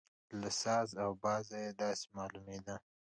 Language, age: Pashto, 19-29